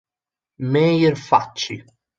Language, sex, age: Italian, male, 19-29